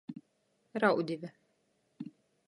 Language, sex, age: Latgalian, female, 30-39